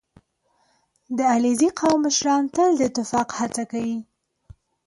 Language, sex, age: Pashto, female, 19-29